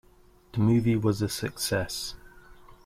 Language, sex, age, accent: English, male, 30-39, England English